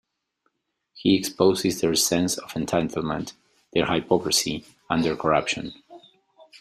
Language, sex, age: English, male, 30-39